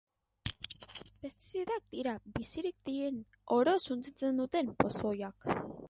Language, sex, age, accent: Basque, female, 19-29, Mendebalekoa (Araba, Bizkaia, Gipuzkoako mendebaleko herri batzuk)